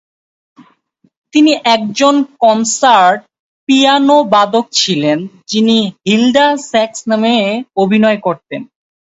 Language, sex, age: Bengali, male, 19-29